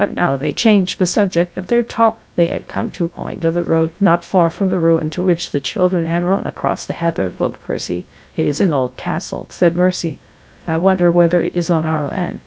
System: TTS, GlowTTS